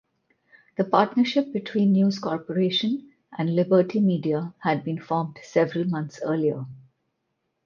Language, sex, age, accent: English, female, 40-49, India and South Asia (India, Pakistan, Sri Lanka)